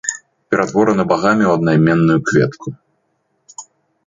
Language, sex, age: Belarusian, male, 19-29